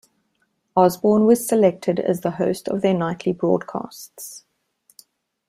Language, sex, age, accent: English, female, 30-39, Southern African (South Africa, Zimbabwe, Namibia)